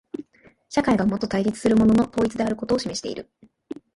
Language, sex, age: Japanese, male, 19-29